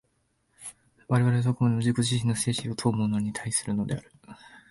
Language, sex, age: Japanese, male, 19-29